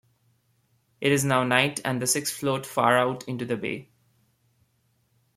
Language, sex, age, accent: English, male, 19-29, India and South Asia (India, Pakistan, Sri Lanka)